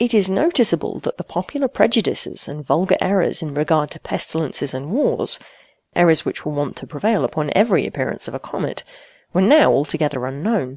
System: none